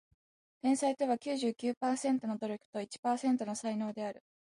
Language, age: Japanese, 19-29